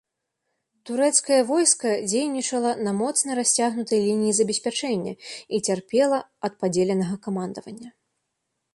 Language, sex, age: Belarusian, female, 19-29